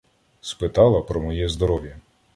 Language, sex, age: Ukrainian, male, 30-39